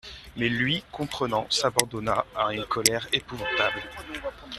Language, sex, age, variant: French, male, 19-29, Français de métropole